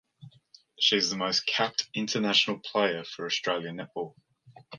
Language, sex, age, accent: English, male, 19-29, Australian English